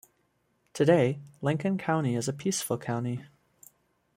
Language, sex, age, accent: English, male, 19-29, United States English